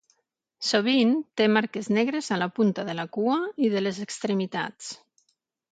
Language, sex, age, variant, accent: Catalan, female, 50-59, Nord-Occidental, Tortosí